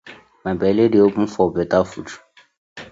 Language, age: Nigerian Pidgin, 19-29